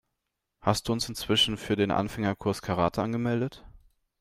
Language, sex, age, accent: German, male, 19-29, Deutschland Deutsch